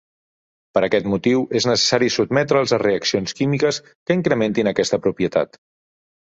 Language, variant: Catalan, Central